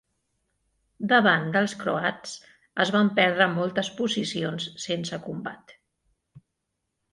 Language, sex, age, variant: Catalan, female, 50-59, Central